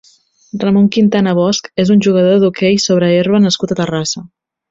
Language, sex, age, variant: Catalan, female, 19-29, Central